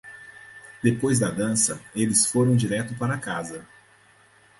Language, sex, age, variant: Portuguese, male, 30-39, Portuguese (Brasil)